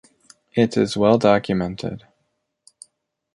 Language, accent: English, United States English